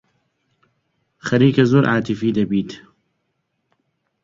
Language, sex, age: Central Kurdish, male, 30-39